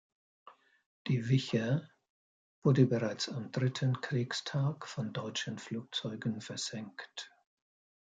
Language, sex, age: German, male, 70-79